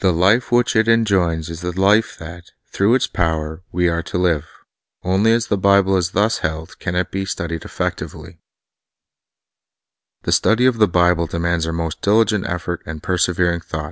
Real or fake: real